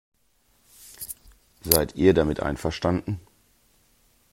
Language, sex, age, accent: German, male, 40-49, Deutschland Deutsch